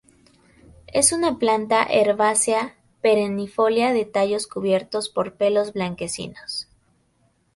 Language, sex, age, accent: Spanish, female, 19-29, México